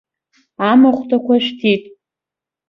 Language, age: Abkhazian, under 19